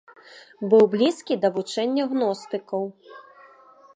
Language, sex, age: Belarusian, female, 30-39